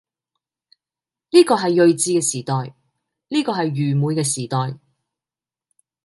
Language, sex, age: Cantonese, female, 40-49